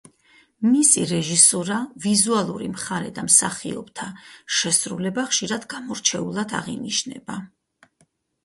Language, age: Georgian, 40-49